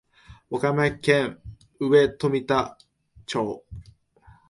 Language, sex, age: Japanese, male, 19-29